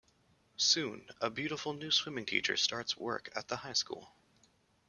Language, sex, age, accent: English, male, 30-39, Canadian English